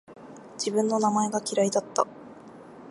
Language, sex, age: Japanese, female, 19-29